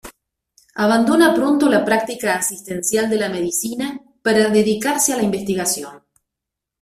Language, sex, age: Spanish, female, 40-49